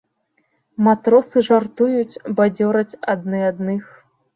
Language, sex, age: Belarusian, female, 19-29